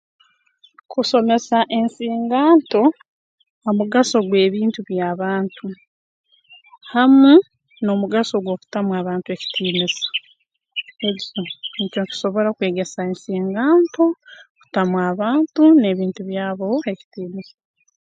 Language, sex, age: Tooro, female, 19-29